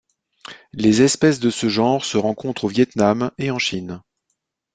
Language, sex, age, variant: French, male, 40-49, Français de métropole